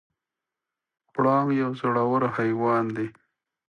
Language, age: Pashto, 30-39